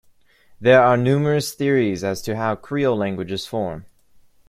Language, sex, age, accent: English, male, 19-29, United States English